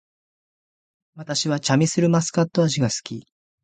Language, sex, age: Japanese, male, 19-29